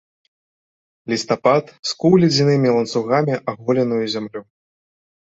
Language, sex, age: Belarusian, male, 30-39